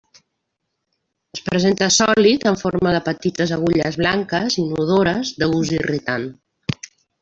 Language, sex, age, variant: Catalan, female, 50-59, Central